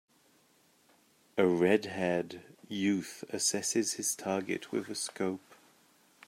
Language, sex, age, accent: English, male, 30-39, England English